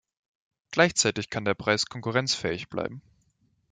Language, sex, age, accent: German, male, 19-29, Deutschland Deutsch